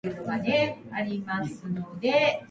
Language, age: English, 30-39